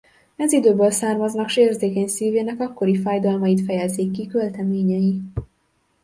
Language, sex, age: Hungarian, female, 19-29